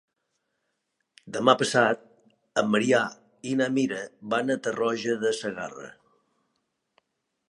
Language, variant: Catalan, Nord-Occidental